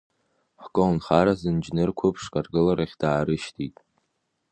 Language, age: Abkhazian, under 19